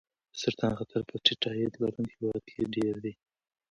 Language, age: Pashto, 19-29